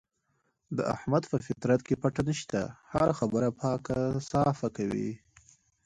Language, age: Pashto, 19-29